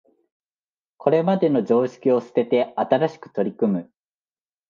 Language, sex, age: Japanese, male, 19-29